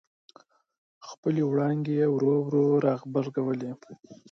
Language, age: Pashto, 19-29